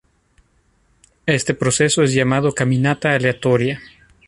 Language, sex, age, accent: Spanish, male, 30-39, México